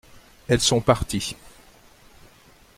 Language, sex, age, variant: French, male, 60-69, Français de métropole